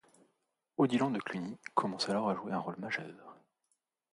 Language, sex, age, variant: French, male, 30-39, Français de métropole